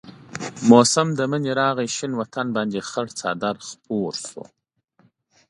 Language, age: Pashto, 30-39